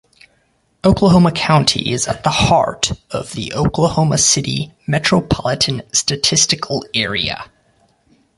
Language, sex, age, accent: English, male, 19-29, United States English